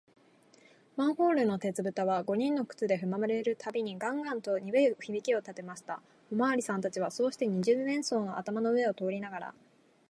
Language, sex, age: Japanese, female, 19-29